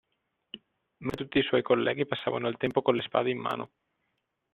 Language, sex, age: Italian, male, 19-29